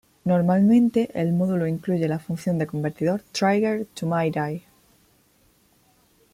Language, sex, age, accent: Spanish, female, 19-29, España: Sur peninsular (Andalucia, Extremadura, Murcia)